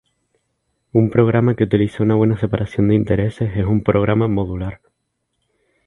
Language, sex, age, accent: Spanish, male, 19-29, España: Islas Canarias